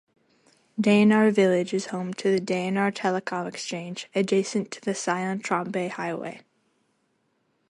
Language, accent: English, United States English